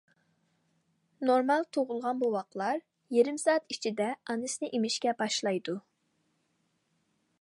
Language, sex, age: Uyghur, female, under 19